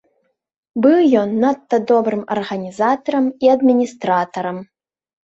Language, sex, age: Belarusian, female, under 19